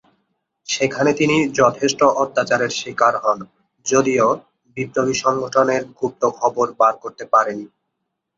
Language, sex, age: Bengali, male, 19-29